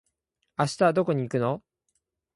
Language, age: Japanese, 19-29